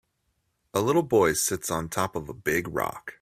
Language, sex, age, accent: English, male, 19-29, United States English